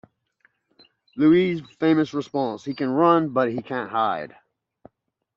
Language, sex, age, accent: English, male, 40-49, United States English